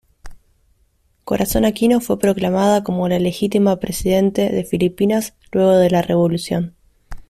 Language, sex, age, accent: Spanish, female, 19-29, Rioplatense: Argentina, Uruguay, este de Bolivia, Paraguay